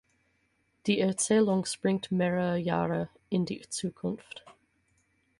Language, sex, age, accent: German, female, 30-39, Amerikanisches Deutsch